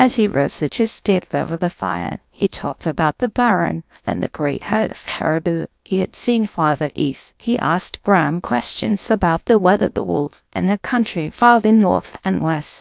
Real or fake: fake